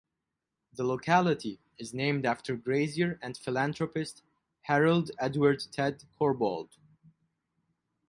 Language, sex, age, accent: English, male, 19-29, United States English